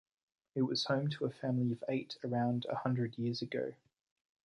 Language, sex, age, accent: English, male, 19-29, Australian English